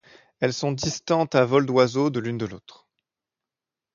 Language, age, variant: French, 19-29, Français de métropole